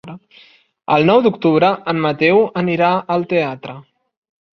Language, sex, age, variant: Catalan, male, 30-39, Central